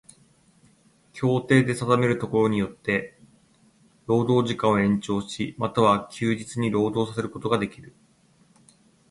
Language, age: Japanese, 30-39